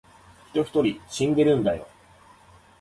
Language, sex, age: Japanese, male, 30-39